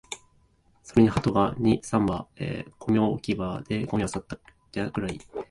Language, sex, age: Japanese, male, 19-29